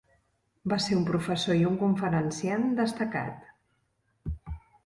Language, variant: Catalan, Central